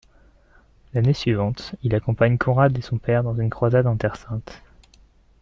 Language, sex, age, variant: French, male, 19-29, Français de métropole